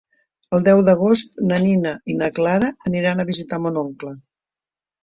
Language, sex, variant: Catalan, female, Central